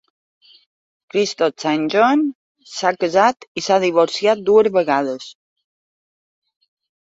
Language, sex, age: Catalan, female, 40-49